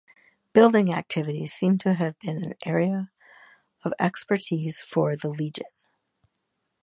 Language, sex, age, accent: English, female, 50-59, United States English